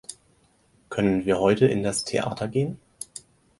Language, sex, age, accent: German, male, 19-29, Deutschland Deutsch